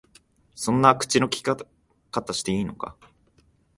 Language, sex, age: Japanese, male, 19-29